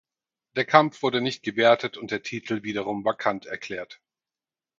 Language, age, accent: German, 40-49, Deutschland Deutsch